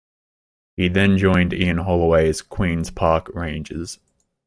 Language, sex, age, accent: English, male, 19-29, Australian English